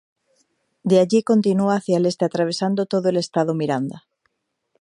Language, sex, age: Spanish, female, 30-39